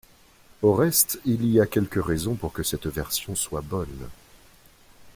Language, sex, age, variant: French, male, 40-49, Français de métropole